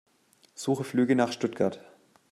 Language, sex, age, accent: German, male, 19-29, Deutschland Deutsch